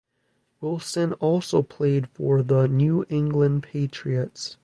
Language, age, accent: English, 19-29, United States English